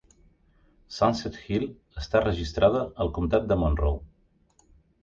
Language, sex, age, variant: Catalan, male, 50-59, Central